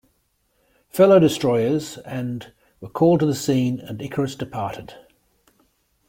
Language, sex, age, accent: English, male, 50-59, Australian English